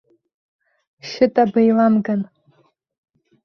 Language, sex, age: Abkhazian, female, 19-29